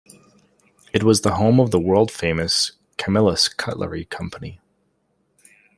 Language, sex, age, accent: English, male, 30-39, United States English